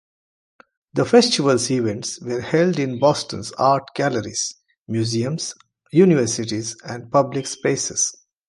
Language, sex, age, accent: English, male, 40-49, India and South Asia (India, Pakistan, Sri Lanka)